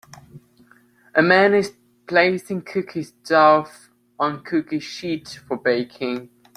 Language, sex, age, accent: English, male, under 19, England English